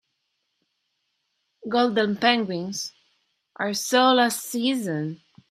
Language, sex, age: English, female, 30-39